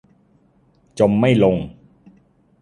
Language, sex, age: Thai, male, 40-49